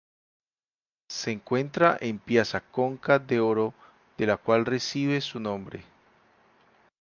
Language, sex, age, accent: Spanish, male, 30-39, Andino-Pacífico: Colombia, Perú, Ecuador, oeste de Bolivia y Venezuela andina